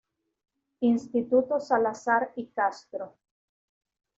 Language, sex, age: Spanish, female, 30-39